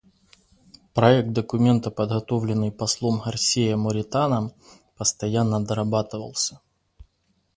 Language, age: Russian, 30-39